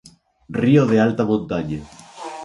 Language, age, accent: Spanish, 19-29, España: Islas Canarias